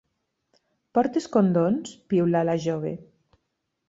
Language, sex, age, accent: Catalan, female, 50-59, valencià